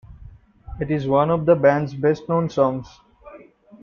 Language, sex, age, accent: English, male, 19-29, India and South Asia (India, Pakistan, Sri Lanka)